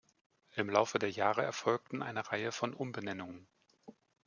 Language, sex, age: German, male, 40-49